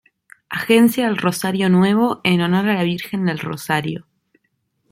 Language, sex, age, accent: Spanish, female, 19-29, Rioplatense: Argentina, Uruguay, este de Bolivia, Paraguay